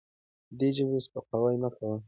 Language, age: Pashto, 19-29